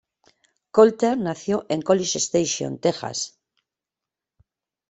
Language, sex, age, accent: Spanish, female, 50-59, España: Norte peninsular (Asturias, Castilla y León, Cantabria, País Vasco, Navarra, Aragón, La Rioja, Guadalajara, Cuenca)